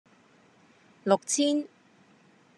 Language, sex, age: Cantonese, female, 30-39